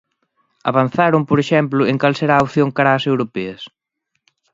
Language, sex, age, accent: Galician, male, 30-39, Normativo (estándar)